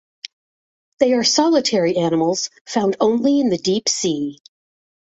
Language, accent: English, United States English